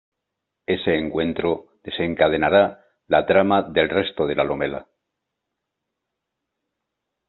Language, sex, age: Spanish, male, 50-59